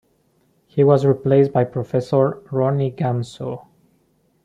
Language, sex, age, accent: English, male, 19-29, United States English